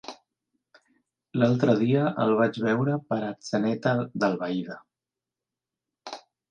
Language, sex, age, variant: Catalan, male, 40-49, Central